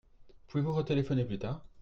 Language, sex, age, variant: French, male, 30-39, Français de métropole